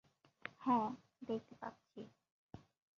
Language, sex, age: Bengali, female, 19-29